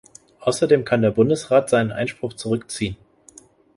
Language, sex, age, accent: German, male, 19-29, Deutschland Deutsch